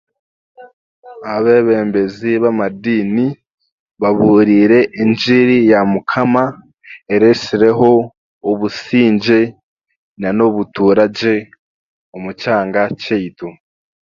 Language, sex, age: Chiga, male, 19-29